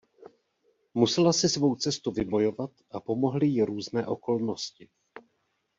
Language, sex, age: Czech, male, 40-49